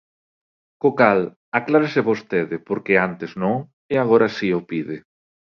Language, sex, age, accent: Galician, male, 30-39, Normativo (estándar)